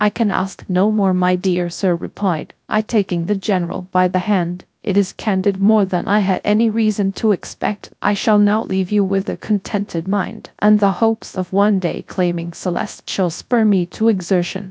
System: TTS, GradTTS